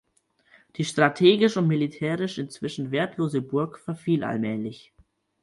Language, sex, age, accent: German, male, under 19, Deutschland Deutsch